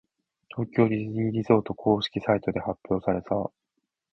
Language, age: Japanese, 19-29